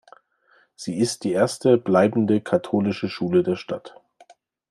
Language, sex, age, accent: German, male, 40-49, Deutschland Deutsch